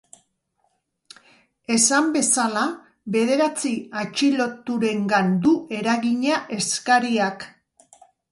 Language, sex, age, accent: Basque, female, 60-69, Mendebalekoa (Araba, Bizkaia, Gipuzkoako mendebaleko herri batzuk)